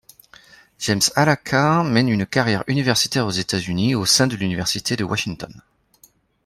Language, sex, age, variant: French, male, 40-49, Français de métropole